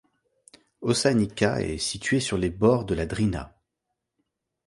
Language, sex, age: French, male, 30-39